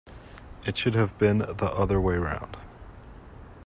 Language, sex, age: English, male, 30-39